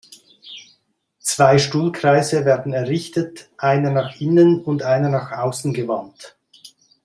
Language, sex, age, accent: German, male, 50-59, Schweizerdeutsch